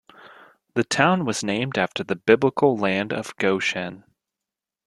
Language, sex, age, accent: English, male, 19-29, United States English